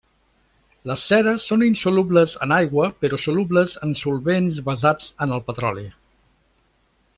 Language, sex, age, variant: Catalan, male, 60-69, Central